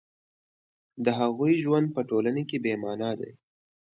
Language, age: Pashto, 19-29